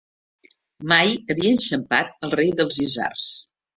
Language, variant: Catalan, Central